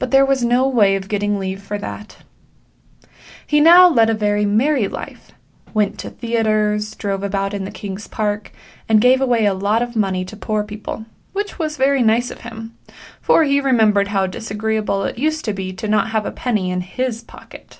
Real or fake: real